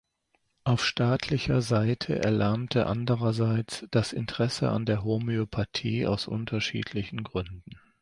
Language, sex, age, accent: German, male, 50-59, Deutschland Deutsch